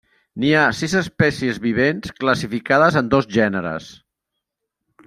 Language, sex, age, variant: Catalan, male, 50-59, Central